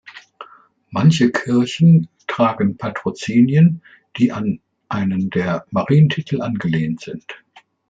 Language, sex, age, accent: German, male, 60-69, Deutschland Deutsch